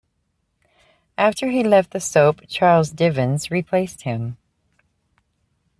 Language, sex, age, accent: English, female, 50-59, United States English